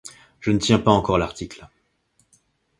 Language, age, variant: French, 30-39, Français de métropole